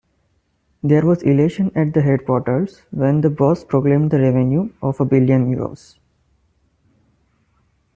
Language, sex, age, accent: English, male, 19-29, India and South Asia (India, Pakistan, Sri Lanka)